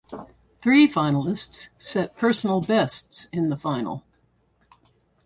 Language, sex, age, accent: English, female, 60-69, United States English